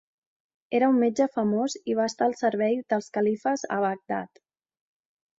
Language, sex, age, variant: Catalan, female, 30-39, Central